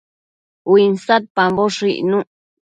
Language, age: Matsés, 19-29